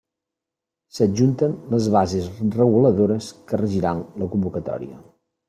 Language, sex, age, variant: Catalan, male, 50-59, Central